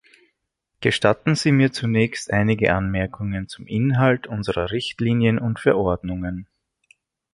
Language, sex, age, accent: German, male, 30-39, Österreichisches Deutsch